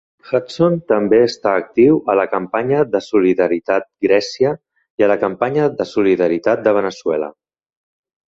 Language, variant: Catalan, Central